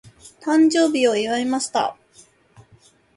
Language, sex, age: Japanese, female, 19-29